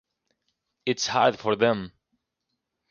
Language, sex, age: English, male, 19-29